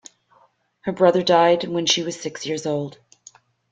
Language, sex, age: English, female, 50-59